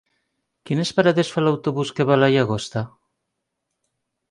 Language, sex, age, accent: Catalan, female, 40-49, valencià